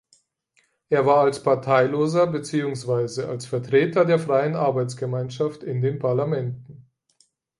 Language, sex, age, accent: German, male, 30-39, Deutschland Deutsch